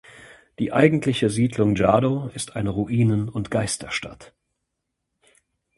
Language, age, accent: German, 40-49, Deutschland Deutsch